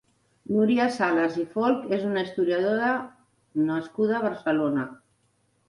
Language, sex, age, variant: Catalan, female, 60-69, Central